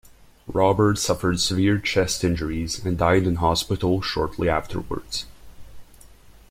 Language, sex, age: English, male, 19-29